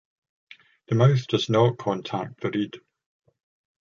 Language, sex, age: English, male, 60-69